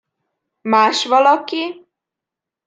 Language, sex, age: Hungarian, female, 19-29